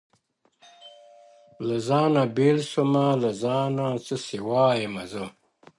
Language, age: Pashto, 50-59